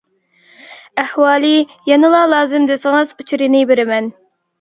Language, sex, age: Uyghur, female, 30-39